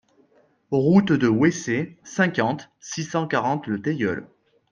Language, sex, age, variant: French, male, 30-39, Français de métropole